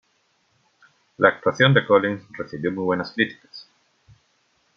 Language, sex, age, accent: Spanish, male, 40-49, España: Sur peninsular (Andalucia, Extremadura, Murcia)